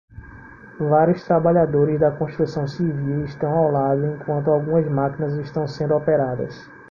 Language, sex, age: Portuguese, male, 30-39